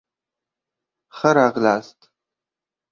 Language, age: Pashto, 19-29